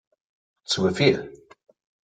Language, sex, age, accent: German, male, 30-39, Deutschland Deutsch